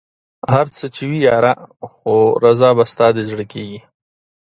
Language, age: Pashto, 30-39